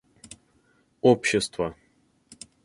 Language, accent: Russian, Русский